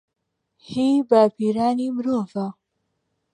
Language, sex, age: Central Kurdish, female, 30-39